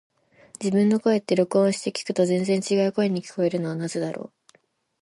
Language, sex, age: Japanese, female, 19-29